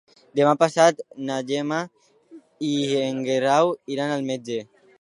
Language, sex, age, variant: Catalan, male, under 19, Alacantí